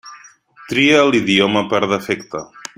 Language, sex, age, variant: Catalan, male, 30-39, Central